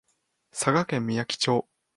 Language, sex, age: Japanese, male, 19-29